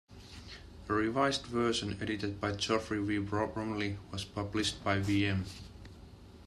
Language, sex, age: English, male, 40-49